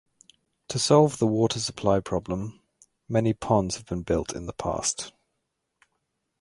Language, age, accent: English, 19-29, England English